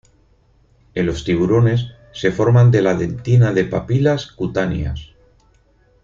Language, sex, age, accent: Spanish, male, 50-59, España: Norte peninsular (Asturias, Castilla y León, Cantabria, País Vasco, Navarra, Aragón, La Rioja, Guadalajara, Cuenca)